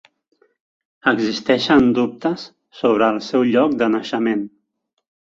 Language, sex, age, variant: Catalan, male, 19-29, Central